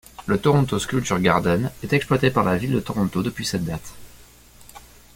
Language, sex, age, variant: French, male, 19-29, Français de métropole